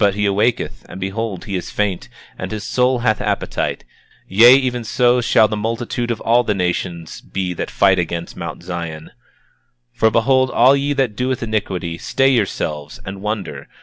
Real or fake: real